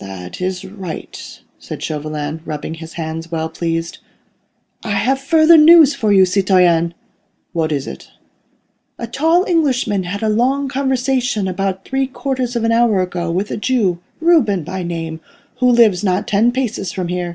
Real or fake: real